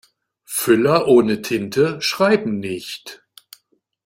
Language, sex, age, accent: German, male, 60-69, Deutschland Deutsch